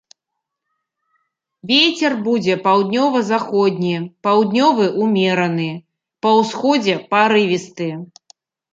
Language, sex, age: Belarusian, female, 40-49